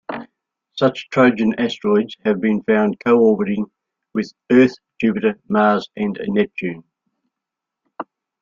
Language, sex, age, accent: English, male, 70-79, Australian English